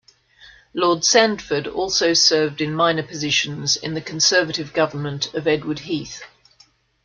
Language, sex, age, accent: English, female, 50-59, Australian English